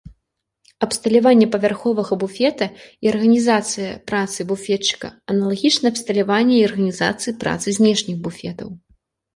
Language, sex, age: Belarusian, female, 19-29